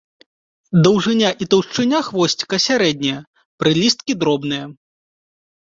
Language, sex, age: Belarusian, male, 30-39